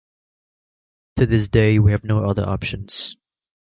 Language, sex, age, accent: English, male, 19-29, United States English